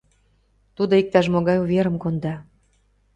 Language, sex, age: Mari, female, 40-49